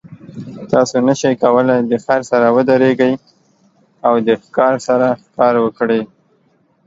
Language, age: Pashto, 19-29